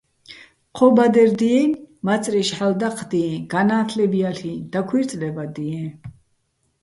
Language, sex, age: Bats, female, 60-69